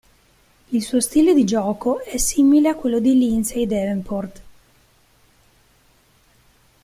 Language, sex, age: Italian, female, 40-49